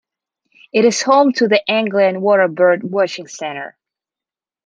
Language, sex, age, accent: English, female, 30-39, United States English